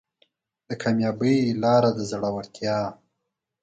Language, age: Pashto, 30-39